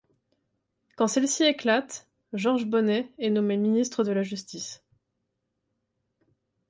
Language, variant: French, Français de métropole